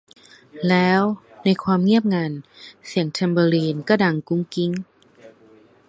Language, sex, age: Thai, female, 19-29